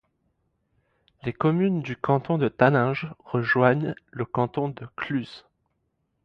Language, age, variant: French, 19-29, Français de métropole